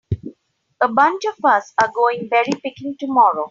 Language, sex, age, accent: English, female, 50-59, India and South Asia (India, Pakistan, Sri Lanka)